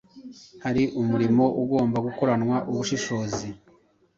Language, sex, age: Kinyarwanda, male, 40-49